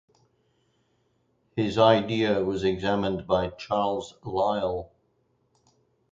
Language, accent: English, Scottish English